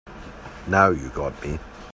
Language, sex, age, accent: English, male, 60-69, Scottish English